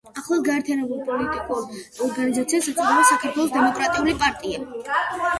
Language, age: Georgian, 19-29